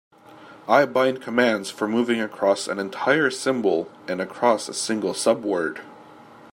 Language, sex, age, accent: English, male, 19-29, United States English